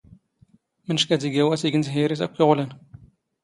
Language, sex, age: Standard Moroccan Tamazight, male, 30-39